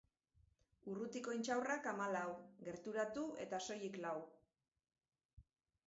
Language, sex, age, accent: Basque, female, 40-49, Mendebalekoa (Araba, Bizkaia, Gipuzkoako mendebaleko herri batzuk)